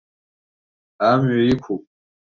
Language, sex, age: Abkhazian, male, under 19